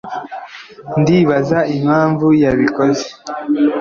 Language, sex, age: Kinyarwanda, male, 19-29